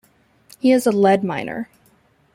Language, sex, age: English, female, 30-39